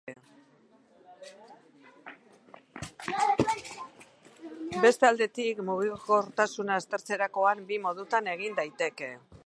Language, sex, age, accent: Basque, female, 50-59, Mendebalekoa (Araba, Bizkaia, Gipuzkoako mendebaleko herri batzuk)